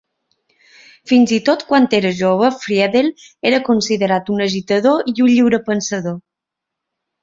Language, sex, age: Catalan, female, 30-39